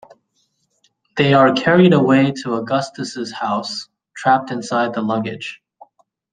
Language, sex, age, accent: English, male, 30-39, United States English